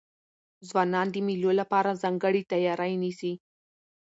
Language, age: Pashto, 19-29